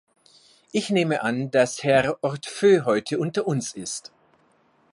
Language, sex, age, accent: German, male, 60-69, Österreichisches Deutsch